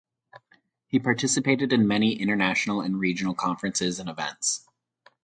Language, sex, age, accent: English, male, 30-39, United States English